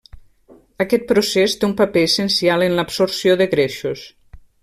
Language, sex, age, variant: Catalan, female, 50-59, Nord-Occidental